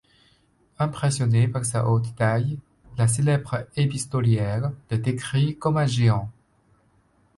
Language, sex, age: French, male, 19-29